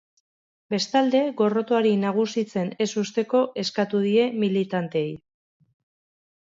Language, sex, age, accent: Basque, female, 50-59, Mendebalekoa (Araba, Bizkaia, Gipuzkoako mendebaleko herri batzuk)